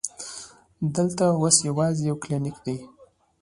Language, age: Pashto, 19-29